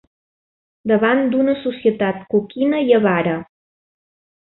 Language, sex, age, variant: Catalan, female, 40-49, Central